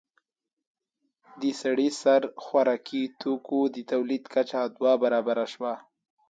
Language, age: Pashto, 19-29